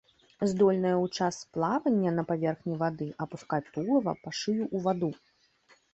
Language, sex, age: Belarusian, female, 30-39